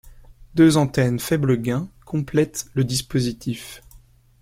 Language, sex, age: French, male, 19-29